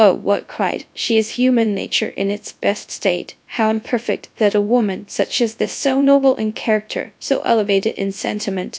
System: TTS, GradTTS